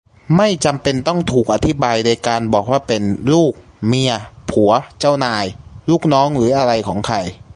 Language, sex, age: Thai, male, 19-29